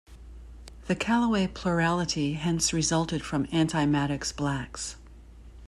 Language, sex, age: English, female, 50-59